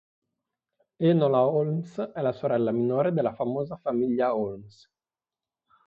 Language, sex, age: Italian, male, 19-29